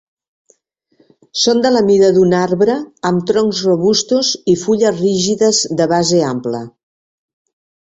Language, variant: Catalan, Septentrional